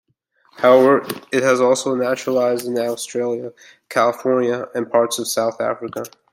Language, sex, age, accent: English, male, 19-29, United States English